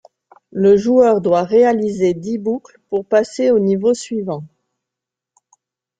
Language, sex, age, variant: French, female, 40-49, Français de métropole